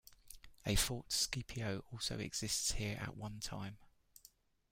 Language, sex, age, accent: English, male, 50-59, England English